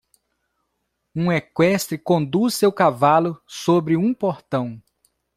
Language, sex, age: Portuguese, male, 40-49